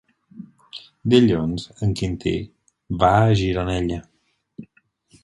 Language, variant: Catalan, Balear